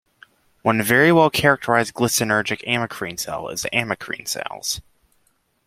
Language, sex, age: English, male, under 19